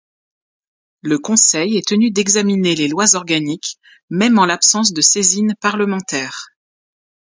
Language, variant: French, Français de métropole